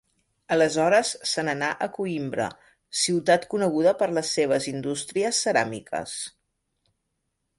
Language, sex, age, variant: Catalan, female, 50-59, Central